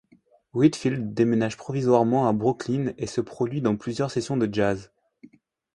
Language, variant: French, Français de métropole